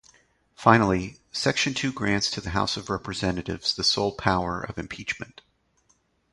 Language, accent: English, United States English